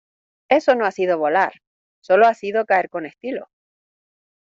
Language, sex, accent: Spanish, female, España: Islas Canarias